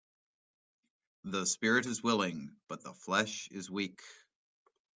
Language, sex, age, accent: English, male, 40-49, United States English